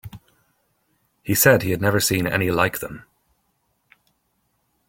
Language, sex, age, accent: English, male, 30-39, Irish English